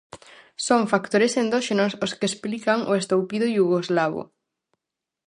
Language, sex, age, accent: Galician, female, 19-29, Normativo (estándar)